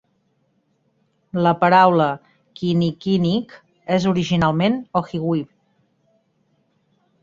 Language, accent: Catalan, Garrotxi